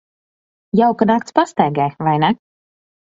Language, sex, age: Latvian, female, 19-29